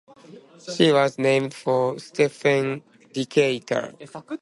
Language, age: English, 19-29